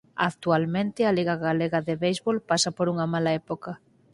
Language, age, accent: Galician, 40-49, Oriental (común en zona oriental)